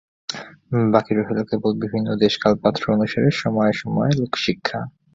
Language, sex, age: Bengali, male, 19-29